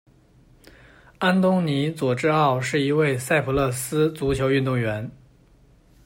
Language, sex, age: Chinese, male, 19-29